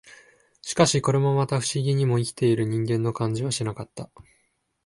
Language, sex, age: Japanese, male, 19-29